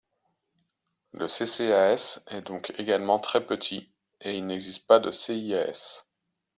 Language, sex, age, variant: French, male, 30-39, Français de métropole